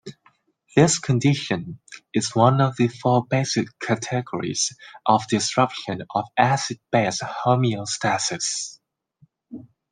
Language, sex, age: English, male, 19-29